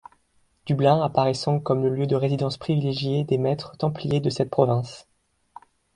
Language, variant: French, Français de métropole